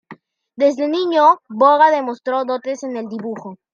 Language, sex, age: Spanish, female, 30-39